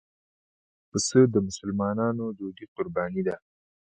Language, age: Pashto, 19-29